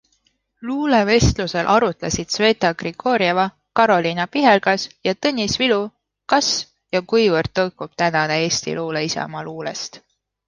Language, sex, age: Estonian, female, 19-29